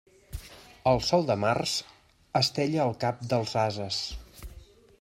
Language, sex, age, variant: Catalan, male, 50-59, Central